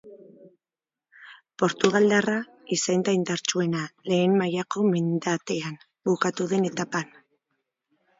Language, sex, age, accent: Basque, female, 40-49, Mendebalekoa (Araba, Bizkaia, Gipuzkoako mendebaleko herri batzuk)